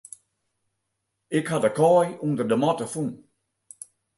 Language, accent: Western Frisian, Klaaifrysk